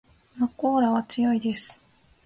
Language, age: Japanese, 19-29